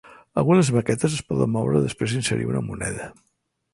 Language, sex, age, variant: Catalan, male, 60-69, Central